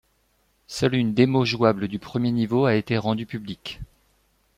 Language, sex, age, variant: French, male, 40-49, Français de métropole